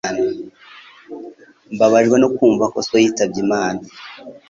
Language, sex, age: Kinyarwanda, male, 30-39